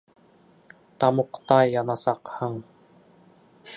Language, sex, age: Bashkir, male, 30-39